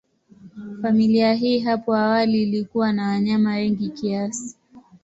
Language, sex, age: Swahili, female, 19-29